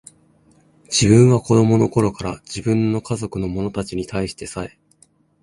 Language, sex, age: Japanese, female, 19-29